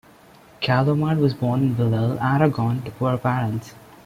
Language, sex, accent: English, male, India and South Asia (India, Pakistan, Sri Lanka)